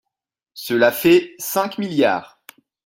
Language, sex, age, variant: French, male, 30-39, Français de métropole